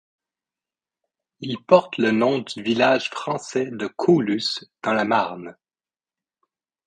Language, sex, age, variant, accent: French, male, 30-39, Français d'Amérique du Nord, Français du Canada